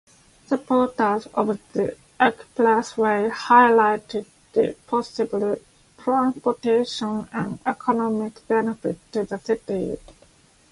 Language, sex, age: English, female, 30-39